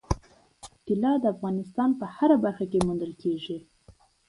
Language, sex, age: Pashto, female, 19-29